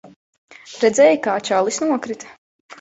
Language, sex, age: Latvian, female, under 19